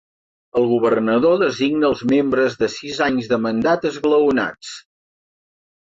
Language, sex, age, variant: Catalan, male, 60-69, Central